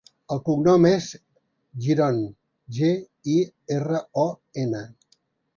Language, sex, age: Catalan, male, 70-79